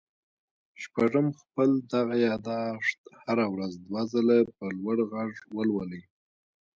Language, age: Pashto, 30-39